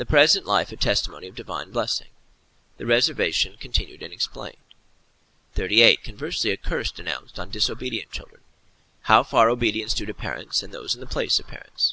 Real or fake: real